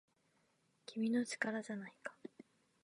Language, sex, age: Japanese, female, 19-29